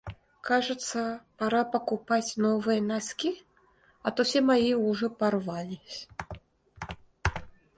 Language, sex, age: Russian, female, under 19